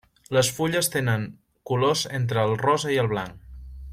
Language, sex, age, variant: Catalan, male, 19-29, Central